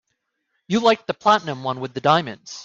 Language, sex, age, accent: English, male, 30-39, United States English